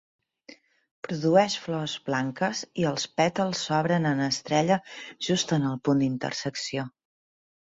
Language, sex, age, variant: Catalan, female, 30-39, Central